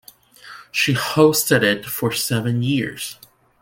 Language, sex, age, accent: English, male, 30-39, Canadian English